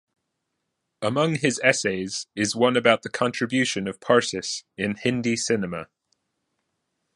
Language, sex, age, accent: English, male, 30-39, United States English